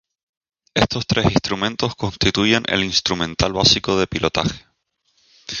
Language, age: Spanish, 19-29